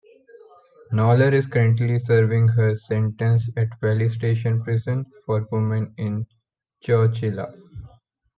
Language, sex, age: English, male, 19-29